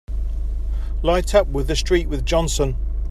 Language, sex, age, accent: English, male, 50-59, England English